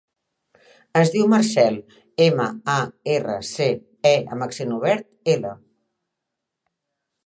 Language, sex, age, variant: Catalan, female, 60-69, Central